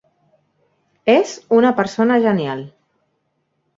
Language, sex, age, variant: Catalan, female, 40-49, Central